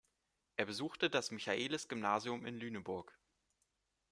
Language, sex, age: German, male, 19-29